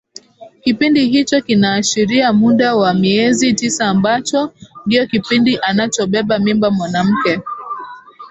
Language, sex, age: Swahili, female, 19-29